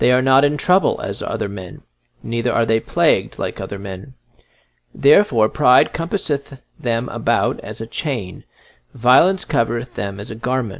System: none